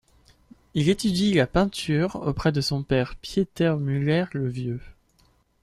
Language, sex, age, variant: French, male, 19-29, Français de métropole